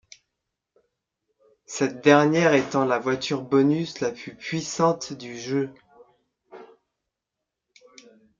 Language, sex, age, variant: French, male, 30-39, Français de métropole